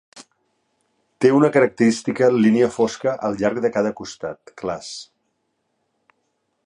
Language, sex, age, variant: Catalan, male, 50-59, Central